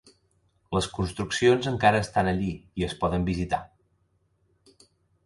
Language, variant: Catalan, Central